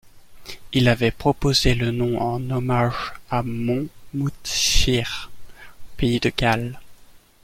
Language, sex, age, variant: French, male, 19-29, Français de métropole